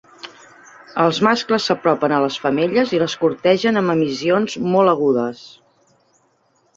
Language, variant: Catalan, Central